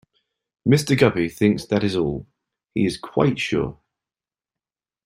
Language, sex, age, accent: English, male, 19-29, England English